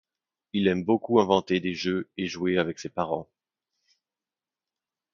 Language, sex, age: French, male, 30-39